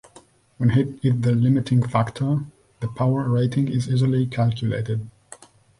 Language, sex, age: English, male, 30-39